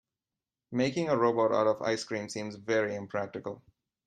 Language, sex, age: English, male, 19-29